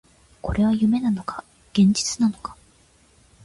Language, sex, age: Japanese, female, 19-29